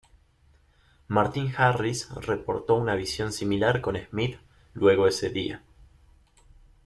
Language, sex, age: Spanish, male, 19-29